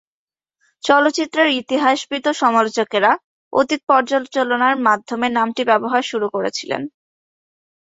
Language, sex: Bengali, female